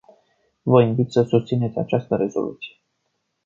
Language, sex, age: Romanian, male, 19-29